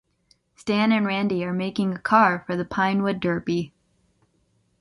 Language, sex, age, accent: English, female, 19-29, Canadian English